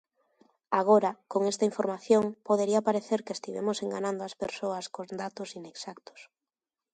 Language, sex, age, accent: Galician, female, 19-29, Normativo (estándar)